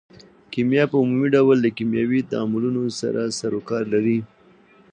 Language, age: Pashto, 30-39